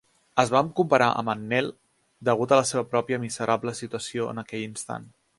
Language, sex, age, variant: Catalan, male, 30-39, Central